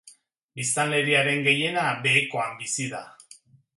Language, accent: Basque, Erdialdekoa edo Nafarra (Gipuzkoa, Nafarroa)